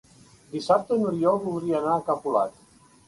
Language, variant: Catalan, Central